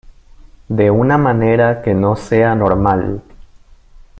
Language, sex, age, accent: Spanish, male, 19-29, Andino-Pacífico: Colombia, Perú, Ecuador, oeste de Bolivia y Venezuela andina